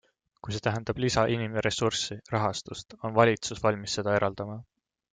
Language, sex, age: Estonian, male, 19-29